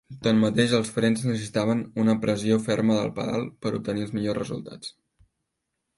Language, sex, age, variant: Catalan, male, 19-29, Central